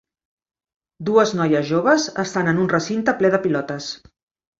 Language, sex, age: Catalan, female, 50-59